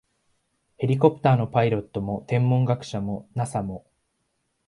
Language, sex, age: Japanese, male, 19-29